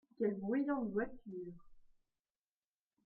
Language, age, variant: French, 19-29, Français de métropole